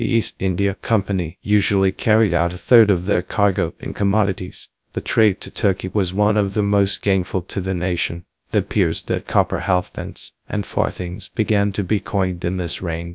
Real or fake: fake